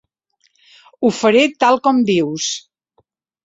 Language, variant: Catalan, Central